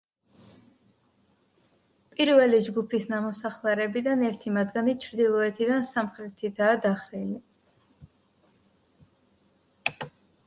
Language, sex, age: Georgian, female, 19-29